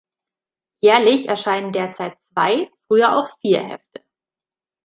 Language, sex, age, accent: German, female, 30-39, Deutschland Deutsch